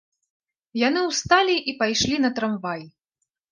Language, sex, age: Belarusian, female, 30-39